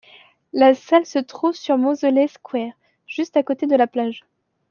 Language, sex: French, female